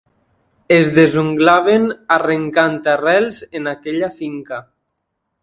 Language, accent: Catalan, valencià